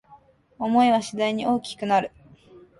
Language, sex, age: Japanese, female, under 19